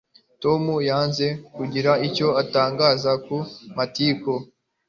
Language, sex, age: Kinyarwanda, male, under 19